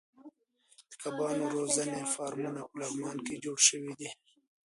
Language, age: Pashto, 30-39